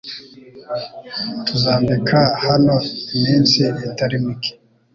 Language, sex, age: Kinyarwanda, male, 19-29